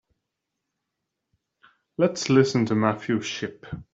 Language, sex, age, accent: English, male, 19-29, England English